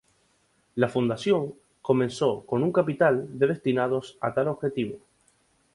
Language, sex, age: Spanish, male, 19-29